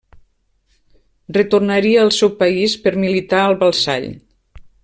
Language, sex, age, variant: Catalan, female, 50-59, Nord-Occidental